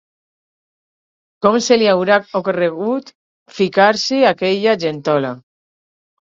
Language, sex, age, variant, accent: Catalan, female, 30-39, Alacantí, valencià